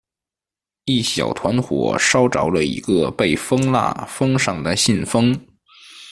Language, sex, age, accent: Chinese, male, 19-29, 出生地：北京市